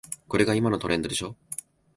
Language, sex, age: Japanese, male, 19-29